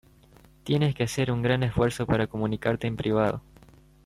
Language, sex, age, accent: Spanish, male, under 19, Rioplatense: Argentina, Uruguay, este de Bolivia, Paraguay